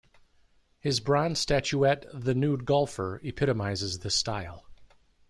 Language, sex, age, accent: English, male, 50-59, United States English